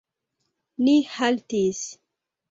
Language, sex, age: Esperanto, female, 19-29